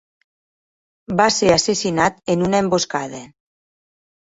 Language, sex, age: Catalan, female, 40-49